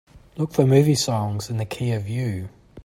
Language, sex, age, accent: English, male, 40-49, Australian English